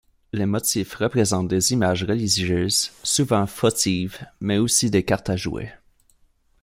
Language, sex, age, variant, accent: French, male, 19-29, Français d'Amérique du Nord, Français du Canada